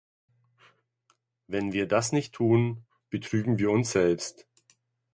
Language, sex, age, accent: German, male, 50-59, Deutschland Deutsch